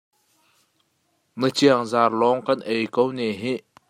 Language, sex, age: Hakha Chin, male, 30-39